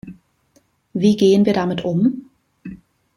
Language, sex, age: German, female, 40-49